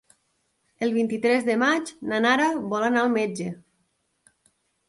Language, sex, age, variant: Catalan, female, 30-39, Nord-Occidental